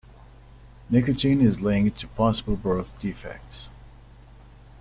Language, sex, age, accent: English, male, 30-39, England English